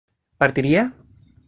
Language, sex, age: Spanish, male, 19-29